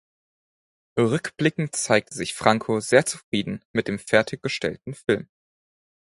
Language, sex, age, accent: German, male, under 19, Deutschland Deutsch